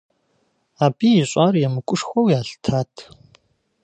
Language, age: Kabardian, 40-49